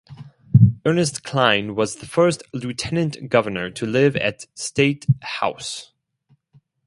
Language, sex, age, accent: English, male, 30-39, United States English